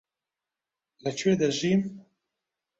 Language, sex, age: Central Kurdish, male, 30-39